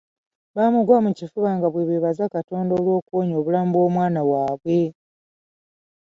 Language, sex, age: Ganda, female, 50-59